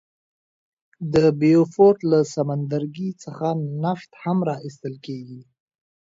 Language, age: Pashto, under 19